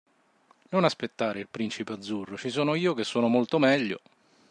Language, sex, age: Italian, male, 40-49